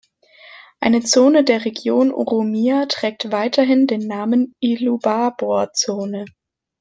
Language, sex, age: German, female, 19-29